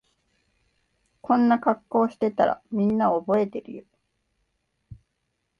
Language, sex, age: Japanese, female, 19-29